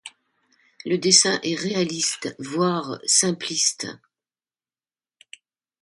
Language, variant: French, Français de métropole